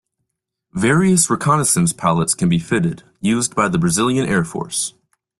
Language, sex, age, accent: English, male, 19-29, United States English